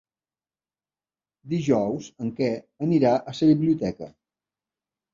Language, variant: Catalan, Balear